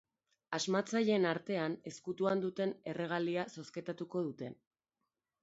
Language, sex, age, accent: Basque, male, 40-49, Erdialdekoa edo Nafarra (Gipuzkoa, Nafarroa)